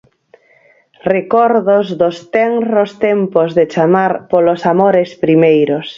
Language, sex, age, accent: Galician, female, 50-59, Normativo (estándar)